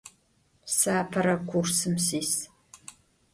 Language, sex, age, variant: Adyghe, female, 50-59, Адыгабзэ (Кирил, пстэумэ зэдыряе)